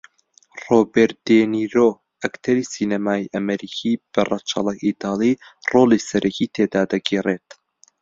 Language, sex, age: Central Kurdish, male, under 19